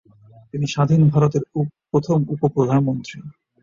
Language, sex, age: Bengali, male, 30-39